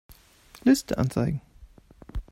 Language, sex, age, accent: German, male, 40-49, Deutschland Deutsch